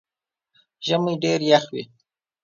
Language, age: Pashto, 30-39